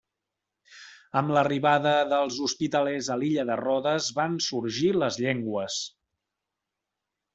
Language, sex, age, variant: Catalan, male, 30-39, Central